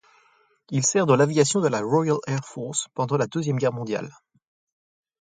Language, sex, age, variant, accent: French, male, 30-39, Français d'Europe, Français de Belgique